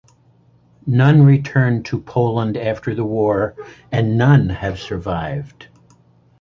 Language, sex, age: English, male, 70-79